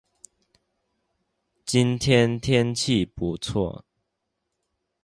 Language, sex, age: Chinese, male, under 19